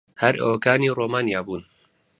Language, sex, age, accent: Central Kurdish, male, 19-29, سۆرانی